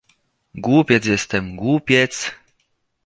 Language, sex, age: Polish, male, 30-39